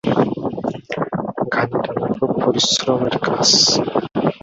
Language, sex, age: Bengali, male, 19-29